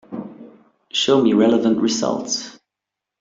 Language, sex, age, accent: English, male, 19-29, England English